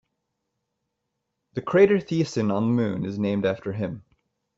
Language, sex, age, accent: English, male, 19-29, United States English